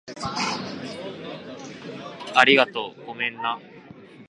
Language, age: Japanese, 19-29